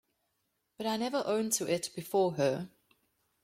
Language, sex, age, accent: English, female, 30-39, Southern African (South Africa, Zimbabwe, Namibia)